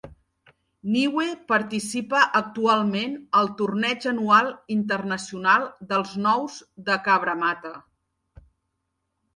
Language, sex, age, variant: Catalan, female, 40-49, Septentrional